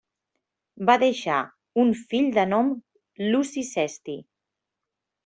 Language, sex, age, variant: Catalan, female, 40-49, Central